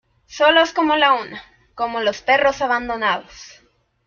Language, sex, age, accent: Spanish, male, under 19, México